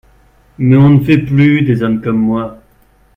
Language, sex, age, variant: French, male, 30-39, Français de métropole